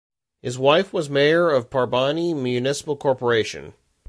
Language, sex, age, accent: English, male, 40-49, United States English